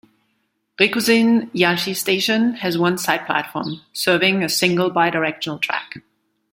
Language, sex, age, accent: English, female, 40-49, United States English